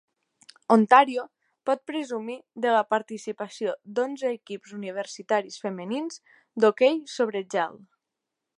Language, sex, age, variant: Catalan, female, under 19, Nord-Occidental